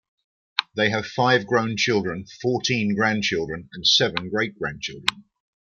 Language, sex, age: English, male, 60-69